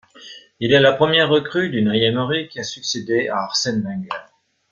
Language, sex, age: French, male, 50-59